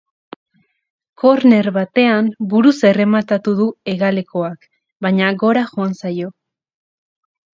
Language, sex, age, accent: Basque, female, 19-29, Erdialdekoa edo Nafarra (Gipuzkoa, Nafarroa)